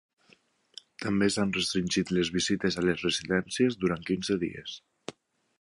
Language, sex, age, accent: Catalan, male, 19-29, valencià